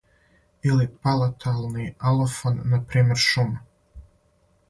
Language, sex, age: Serbian, male, 19-29